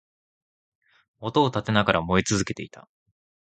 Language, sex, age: Japanese, male, 19-29